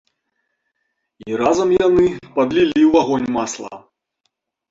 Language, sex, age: Belarusian, male, 40-49